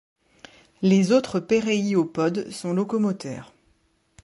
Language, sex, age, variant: French, female, 30-39, Français de métropole